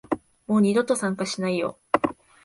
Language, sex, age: Japanese, female, 19-29